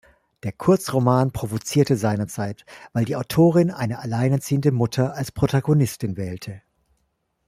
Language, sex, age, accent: German, male, 40-49, Deutschland Deutsch